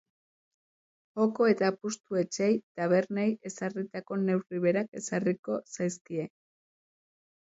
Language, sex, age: Basque, female, 30-39